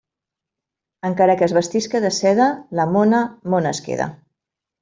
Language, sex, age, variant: Catalan, female, 50-59, Central